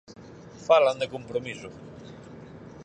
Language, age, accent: Galician, 19-29, Central (gheada)